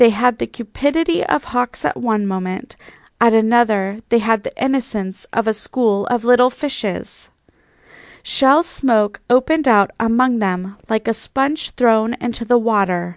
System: none